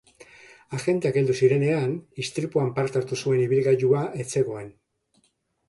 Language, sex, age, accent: Basque, male, 50-59, Mendebalekoa (Araba, Bizkaia, Gipuzkoako mendebaleko herri batzuk)